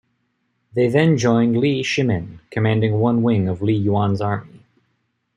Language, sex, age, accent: English, male, 19-29, United States English